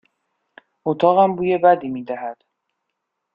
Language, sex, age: Persian, male, 30-39